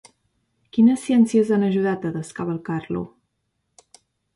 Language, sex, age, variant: Catalan, female, 19-29, Central